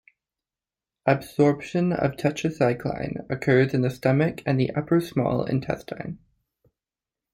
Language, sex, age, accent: English, male, 19-29, Canadian English